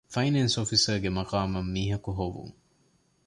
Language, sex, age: Divehi, male, 19-29